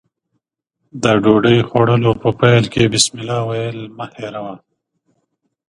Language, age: Pashto, 30-39